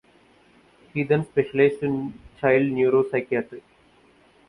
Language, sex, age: English, male, 19-29